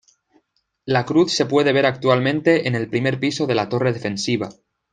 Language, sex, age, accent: Spanish, male, 19-29, España: Centro-Sur peninsular (Madrid, Toledo, Castilla-La Mancha)